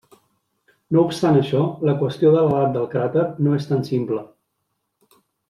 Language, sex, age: Catalan, male, 30-39